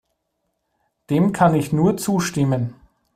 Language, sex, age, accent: German, male, 30-39, Österreichisches Deutsch